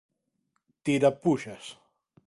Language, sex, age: Galician, male, 40-49